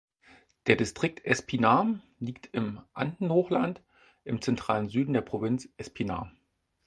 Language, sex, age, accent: German, male, 40-49, Deutschland Deutsch